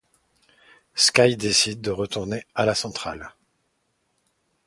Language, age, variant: French, 40-49, Français de métropole